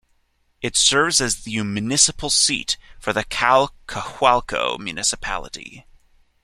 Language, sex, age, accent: English, male, 19-29, United States English